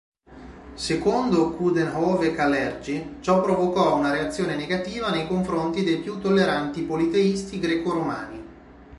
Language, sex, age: Italian, male, 30-39